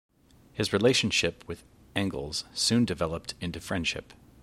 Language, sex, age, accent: English, male, 40-49, United States English